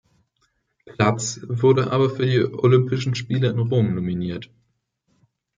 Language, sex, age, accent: German, male, 19-29, Deutschland Deutsch